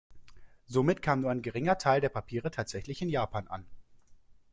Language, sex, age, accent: German, male, 19-29, Deutschland Deutsch